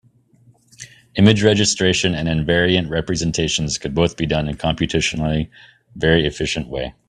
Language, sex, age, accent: English, male, 30-39, United States English